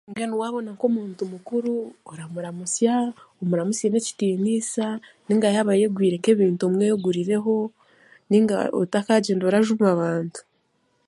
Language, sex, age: Chiga, female, 19-29